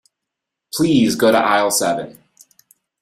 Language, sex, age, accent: English, male, 19-29, United States English